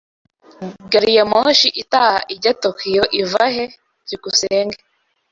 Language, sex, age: Kinyarwanda, female, 19-29